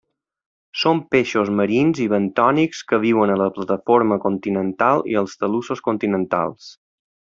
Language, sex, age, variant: Catalan, male, 30-39, Balear